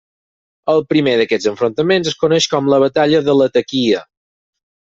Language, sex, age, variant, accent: Catalan, male, 30-39, Balear, mallorquí